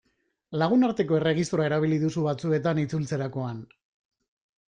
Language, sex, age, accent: Basque, male, 40-49, Mendebalekoa (Araba, Bizkaia, Gipuzkoako mendebaleko herri batzuk)